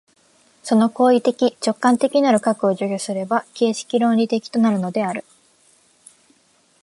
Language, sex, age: Japanese, female, 19-29